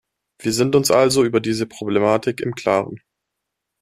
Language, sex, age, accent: German, male, 19-29, Deutschland Deutsch